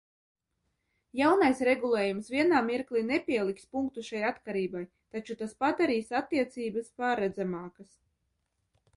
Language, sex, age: Latvian, female, 19-29